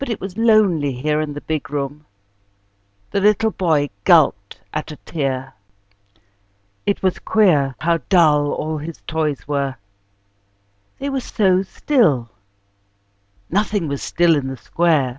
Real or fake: real